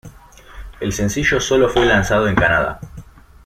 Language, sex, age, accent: Spanish, male, 19-29, Rioplatense: Argentina, Uruguay, este de Bolivia, Paraguay